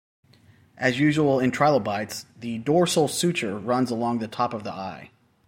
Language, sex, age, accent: English, male, 30-39, United States English